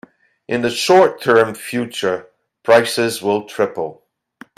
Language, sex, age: English, male, 50-59